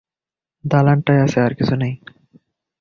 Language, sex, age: Bengali, male, 19-29